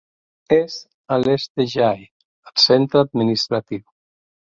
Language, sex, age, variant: Catalan, male, 60-69, Central